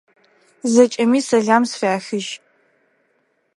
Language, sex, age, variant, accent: Adyghe, female, under 19, Адыгабзэ (Кирил, пстэумэ зэдыряе), Бжъэдыгъу (Bjeduğ)